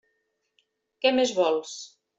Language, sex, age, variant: Catalan, female, 50-59, Central